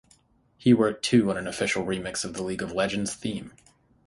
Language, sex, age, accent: English, male, 30-39, United States English; Canadian English